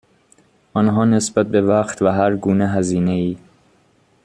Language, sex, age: Persian, male, 19-29